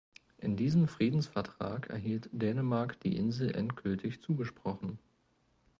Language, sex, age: German, male, 19-29